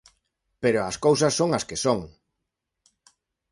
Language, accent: Galician, Normativo (estándar)